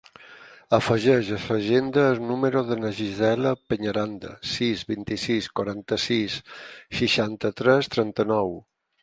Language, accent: Catalan, mallorquí